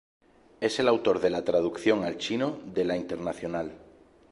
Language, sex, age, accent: Spanish, male, 30-39, España: Sur peninsular (Andalucia, Extremadura, Murcia)